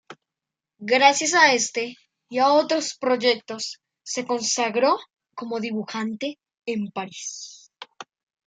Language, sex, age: Spanish, male, under 19